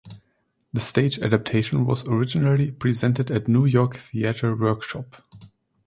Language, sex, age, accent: English, male, 19-29, German English